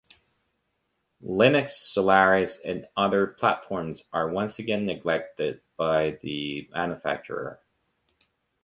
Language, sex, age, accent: English, male, 30-39, United States English